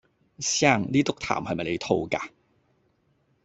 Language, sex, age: Cantonese, male, 30-39